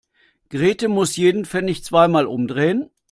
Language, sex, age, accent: German, male, 50-59, Deutschland Deutsch